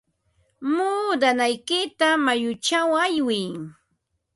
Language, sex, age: Ambo-Pasco Quechua, female, 50-59